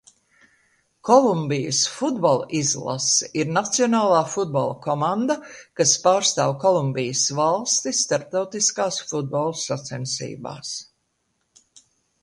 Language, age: Latvian, 80-89